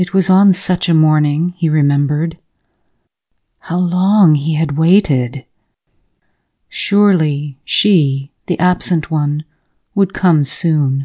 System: none